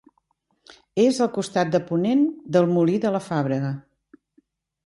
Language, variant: Catalan, Central